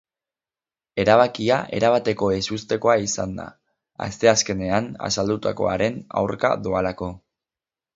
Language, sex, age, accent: Basque, male, 19-29, Mendebalekoa (Araba, Bizkaia, Gipuzkoako mendebaleko herri batzuk)